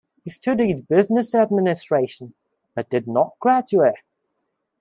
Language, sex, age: English, male, 19-29